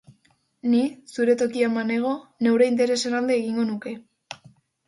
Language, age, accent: Basque, under 19, Mendebalekoa (Araba, Bizkaia, Gipuzkoako mendebaleko herri batzuk)